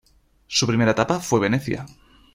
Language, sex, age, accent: Spanish, male, under 19, España: Norte peninsular (Asturias, Castilla y León, Cantabria, País Vasco, Navarra, Aragón, La Rioja, Guadalajara, Cuenca)